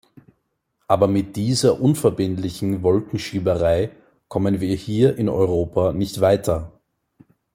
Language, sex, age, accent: German, male, 19-29, Österreichisches Deutsch